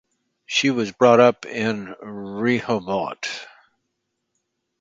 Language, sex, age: English, male, 60-69